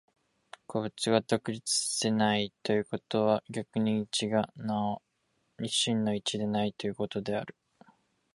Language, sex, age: Japanese, male, under 19